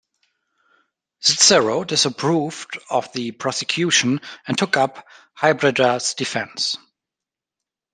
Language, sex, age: English, male, 30-39